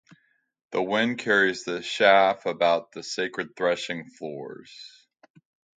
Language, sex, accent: English, male, United States English